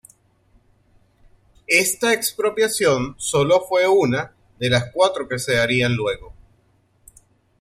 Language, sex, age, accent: Spanish, male, 40-49, Caribe: Cuba, Venezuela, Puerto Rico, República Dominicana, Panamá, Colombia caribeña, México caribeño, Costa del golfo de México